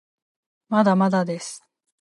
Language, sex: Japanese, female